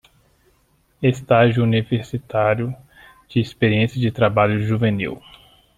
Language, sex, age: Portuguese, male, 30-39